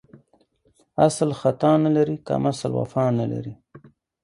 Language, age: Pashto, 40-49